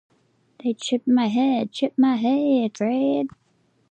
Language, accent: English, United States English